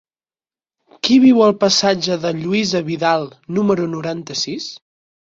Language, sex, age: Catalan, male, 19-29